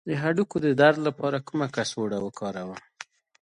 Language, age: Pashto, 30-39